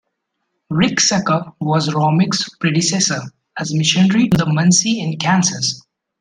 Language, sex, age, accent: English, male, 19-29, India and South Asia (India, Pakistan, Sri Lanka)